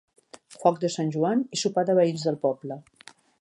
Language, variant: Catalan, Central